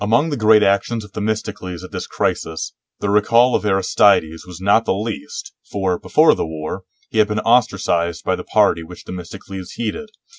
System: none